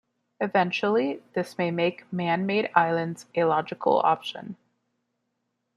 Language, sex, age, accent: English, female, 19-29, United States English